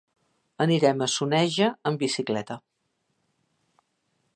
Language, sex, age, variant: Catalan, female, 60-69, Central